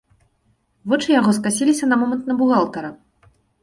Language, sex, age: Belarusian, female, 30-39